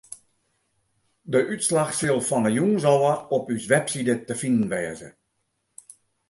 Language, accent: Western Frisian, Klaaifrysk